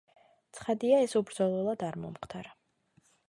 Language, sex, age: Georgian, female, 19-29